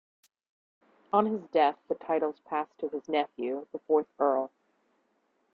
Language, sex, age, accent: English, female, 19-29, United States English